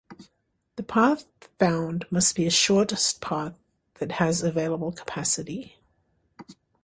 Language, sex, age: English, female, 60-69